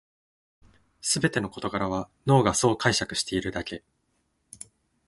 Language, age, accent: Japanese, 19-29, 東京; 関東